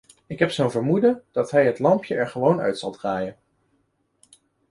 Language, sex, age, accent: Dutch, male, 19-29, Nederlands Nederlands